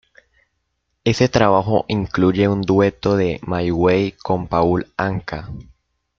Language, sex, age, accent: Spanish, male, 19-29, Andino-Pacífico: Colombia, Perú, Ecuador, oeste de Bolivia y Venezuela andina